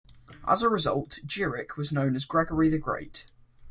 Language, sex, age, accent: English, male, under 19, England English